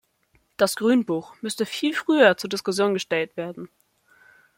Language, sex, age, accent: German, female, under 19, Deutschland Deutsch